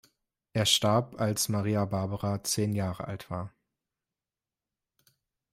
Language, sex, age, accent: German, male, 19-29, Deutschland Deutsch